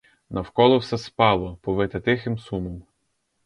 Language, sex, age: Ukrainian, male, 19-29